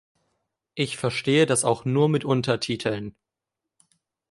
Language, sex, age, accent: German, male, under 19, Deutschland Deutsch